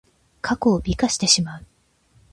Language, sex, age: Japanese, female, 19-29